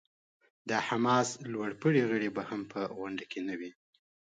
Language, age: Pashto, 30-39